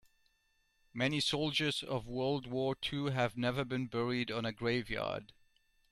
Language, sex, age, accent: English, male, 40-49, England English